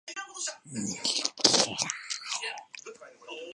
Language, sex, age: Japanese, male, 19-29